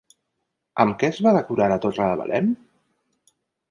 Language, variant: Catalan, Central